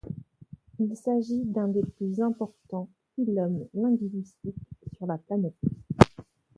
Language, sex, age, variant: French, female, 30-39, Français de métropole